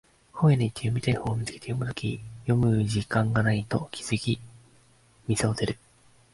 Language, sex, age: Japanese, male, 19-29